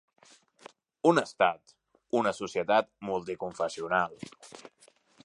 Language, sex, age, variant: Catalan, male, 19-29, Central